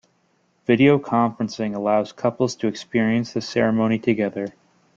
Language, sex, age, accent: English, male, 19-29, United States English